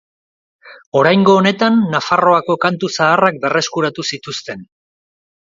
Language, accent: Basque, Erdialdekoa edo Nafarra (Gipuzkoa, Nafarroa)